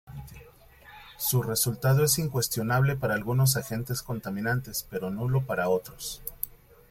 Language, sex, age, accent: Spanish, male, 40-49, México